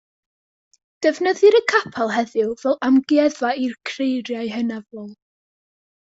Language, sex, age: Welsh, female, under 19